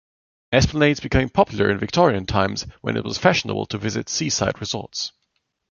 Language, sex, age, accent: English, male, 19-29, England English